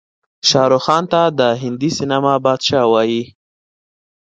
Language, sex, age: Pashto, male, 19-29